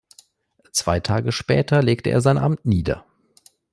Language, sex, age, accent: German, male, 19-29, Deutschland Deutsch